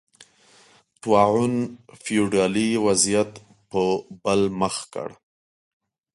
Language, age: Pashto, 30-39